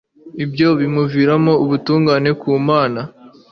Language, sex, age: Kinyarwanda, male, under 19